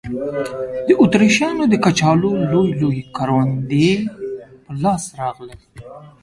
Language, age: Pashto, 30-39